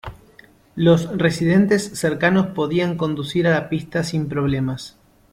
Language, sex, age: Spanish, male, 30-39